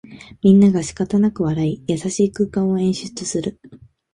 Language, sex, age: Japanese, female, 19-29